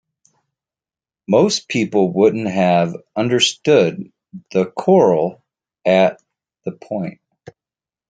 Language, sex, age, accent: English, male, 30-39, United States English